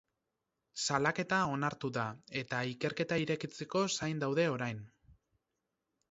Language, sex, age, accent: Basque, male, 30-39, Mendebalekoa (Araba, Bizkaia, Gipuzkoako mendebaleko herri batzuk)